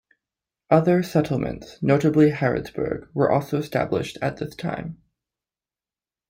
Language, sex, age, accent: English, male, 19-29, Canadian English